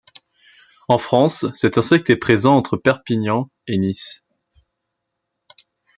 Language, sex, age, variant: French, male, 19-29, Français de métropole